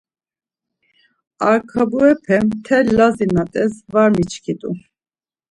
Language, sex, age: Laz, female, 50-59